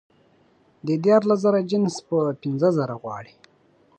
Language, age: Pashto, 30-39